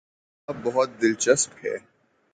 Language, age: Urdu, 19-29